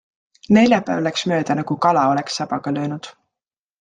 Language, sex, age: Estonian, female, 19-29